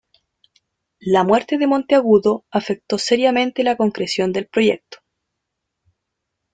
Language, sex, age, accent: Spanish, female, 19-29, Chileno: Chile, Cuyo